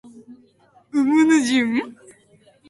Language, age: Japanese, 19-29